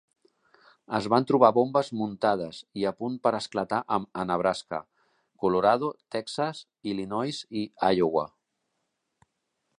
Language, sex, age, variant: Catalan, male, 40-49, Central